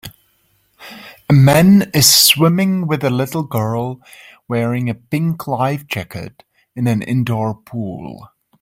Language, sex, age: English, male, 30-39